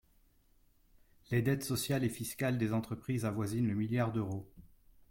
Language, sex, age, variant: French, male, 30-39, Français de métropole